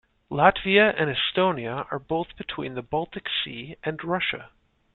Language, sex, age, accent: English, male, 30-39, United States English